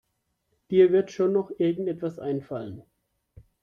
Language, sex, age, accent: German, male, 19-29, Deutschland Deutsch